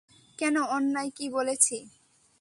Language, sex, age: Bengali, female, 19-29